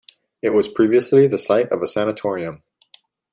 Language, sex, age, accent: English, male, 19-29, United States English